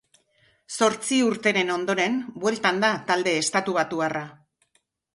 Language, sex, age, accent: Basque, female, 60-69, Mendebalekoa (Araba, Bizkaia, Gipuzkoako mendebaleko herri batzuk)